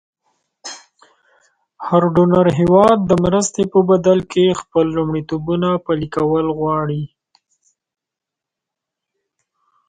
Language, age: Pashto, 19-29